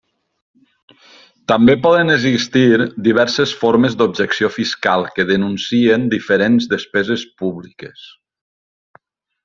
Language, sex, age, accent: Catalan, male, 50-59, valencià